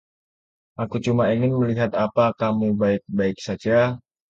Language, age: Indonesian, 19-29